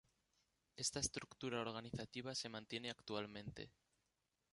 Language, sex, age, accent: Spanish, male, 19-29, España: Centro-Sur peninsular (Madrid, Toledo, Castilla-La Mancha)